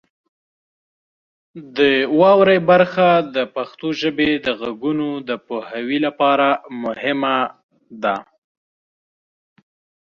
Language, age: Pashto, 19-29